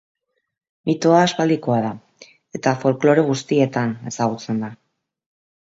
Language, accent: Basque, Mendebalekoa (Araba, Bizkaia, Gipuzkoako mendebaleko herri batzuk)